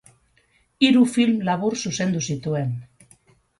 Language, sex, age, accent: Basque, female, 40-49, Mendebalekoa (Araba, Bizkaia, Gipuzkoako mendebaleko herri batzuk)